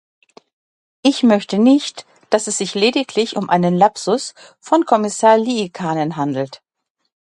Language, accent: German, Deutschland Deutsch